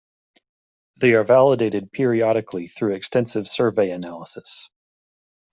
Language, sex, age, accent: English, male, 30-39, United States English